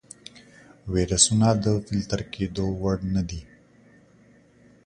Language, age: Pashto, 30-39